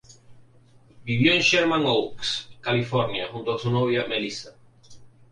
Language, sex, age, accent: Spanish, male, 19-29, España: Islas Canarias